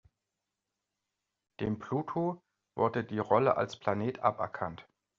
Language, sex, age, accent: German, male, 40-49, Deutschland Deutsch